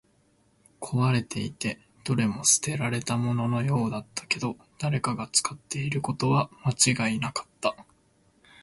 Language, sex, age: Japanese, male, 19-29